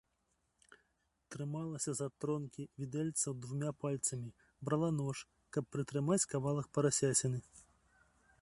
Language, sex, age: Belarusian, male, 40-49